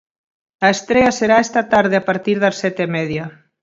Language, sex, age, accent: Galician, female, 40-49, Central (gheada)